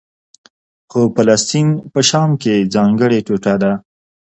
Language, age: Pashto, 30-39